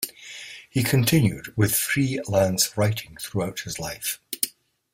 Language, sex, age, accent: English, male, 70-79, Scottish English